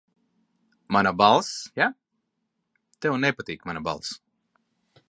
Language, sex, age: Latvian, male, 30-39